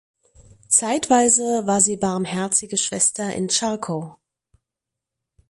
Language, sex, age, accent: German, female, 30-39, Deutschland Deutsch